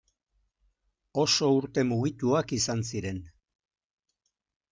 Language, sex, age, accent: Basque, male, 50-59, Erdialdekoa edo Nafarra (Gipuzkoa, Nafarroa)